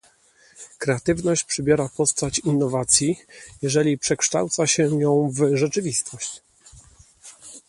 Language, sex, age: Polish, male, 30-39